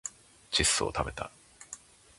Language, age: Japanese, 19-29